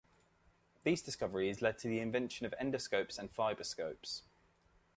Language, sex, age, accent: English, male, 30-39, England English